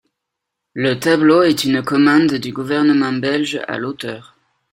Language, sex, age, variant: French, male, 30-39, Français de métropole